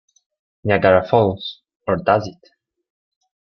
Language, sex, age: English, male, 19-29